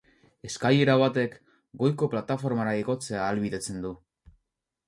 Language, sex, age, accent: Basque, male, 19-29, Mendebalekoa (Araba, Bizkaia, Gipuzkoako mendebaleko herri batzuk)